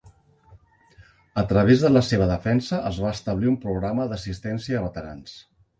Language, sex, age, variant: Catalan, male, 50-59, Central